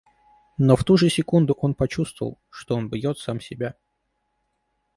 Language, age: Russian, 19-29